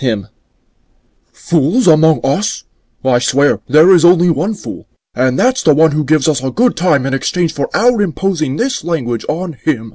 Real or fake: real